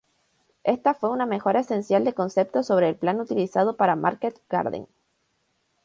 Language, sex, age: Spanish, female, 19-29